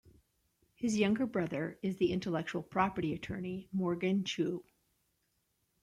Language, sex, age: English, female, 40-49